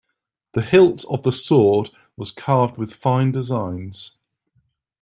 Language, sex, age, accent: English, male, 30-39, England English